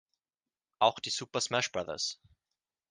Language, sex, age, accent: German, male, 19-29, Österreichisches Deutsch